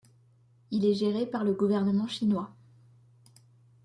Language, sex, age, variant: French, female, 19-29, Français de métropole